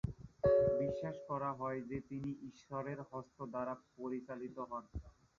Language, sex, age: Bengali, male, 19-29